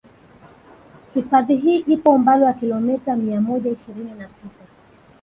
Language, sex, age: Swahili, female, 30-39